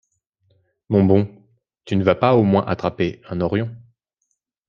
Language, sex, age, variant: French, male, 19-29, Français de métropole